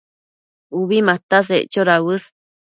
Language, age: Matsés, 19-29